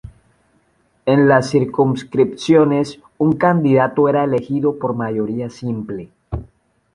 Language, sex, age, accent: Spanish, male, 30-39, Caribe: Cuba, Venezuela, Puerto Rico, República Dominicana, Panamá, Colombia caribeña, México caribeño, Costa del golfo de México